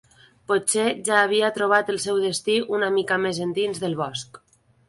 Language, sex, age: Catalan, female, 30-39